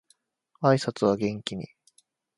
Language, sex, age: Japanese, male, 19-29